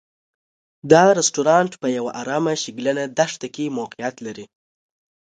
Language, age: Pashto, 19-29